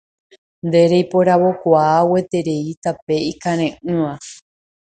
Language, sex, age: Guarani, female, 30-39